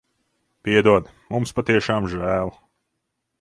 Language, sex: Latvian, male